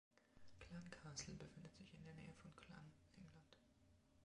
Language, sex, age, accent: German, male, 19-29, Deutschland Deutsch